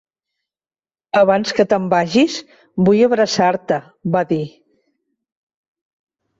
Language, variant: Catalan, Central